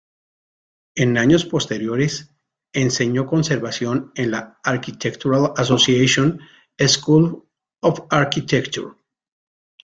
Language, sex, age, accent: Spanish, male, 50-59, México